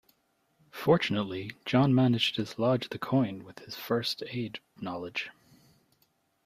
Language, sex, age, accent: English, male, 19-29, Irish English